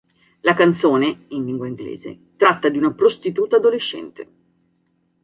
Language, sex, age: Italian, female, 40-49